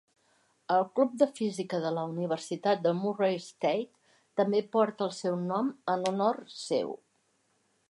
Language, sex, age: Catalan, female, 60-69